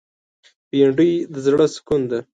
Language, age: Pashto, 19-29